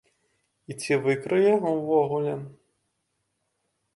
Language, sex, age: Belarusian, male, 19-29